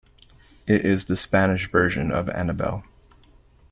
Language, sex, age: English, male, 40-49